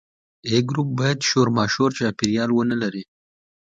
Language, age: Pashto, 19-29